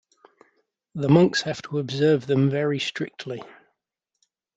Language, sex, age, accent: English, male, 30-39, England English